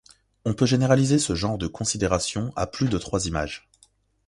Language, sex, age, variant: French, male, 19-29, Français de métropole